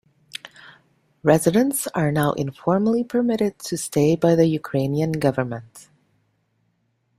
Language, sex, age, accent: English, female, 50-59, Canadian English